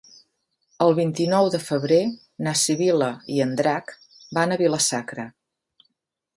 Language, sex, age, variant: Catalan, female, 50-59, Central